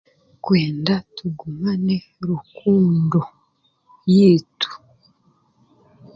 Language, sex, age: Chiga, female, 30-39